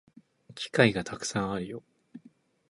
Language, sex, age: Japanese, male, 19-29